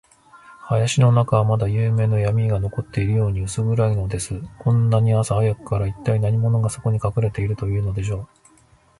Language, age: Japanese, 50-59